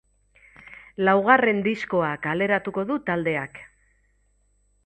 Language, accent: Basque, Mendebalekoa (Araba, Bizkaia, Gipuzkoako mendebaleko herri batzuk)